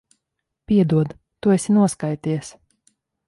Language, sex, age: Latvian, female, 30-39